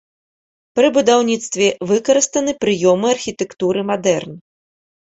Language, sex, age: Belarusian, female, 30-39